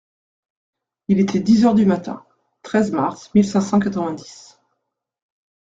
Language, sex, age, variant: French, female, 40-49, Français de métropole